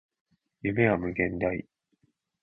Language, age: Japanese, 19-29